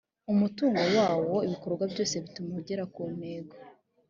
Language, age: Kinyarwanda, 19-29